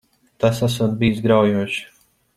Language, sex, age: Latvian, male, 19-29